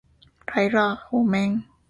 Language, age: Chinese, 19-29